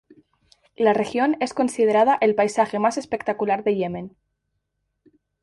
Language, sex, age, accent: Spanish, female, 19-29, España: Centro-Sur peninsular (Madrid, Toledo, Castilla-La Mancha)